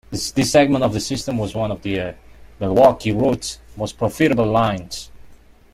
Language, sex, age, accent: English, male, 19-29, Malaysian English